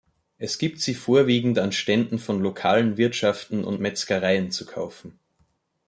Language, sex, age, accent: German, male, 30-39, Österreichisches Deutsch